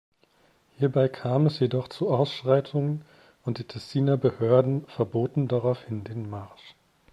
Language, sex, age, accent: German, male, 30-39, Deutschland Deutsch